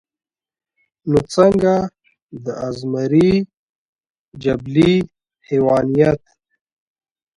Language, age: Pashto, 19-29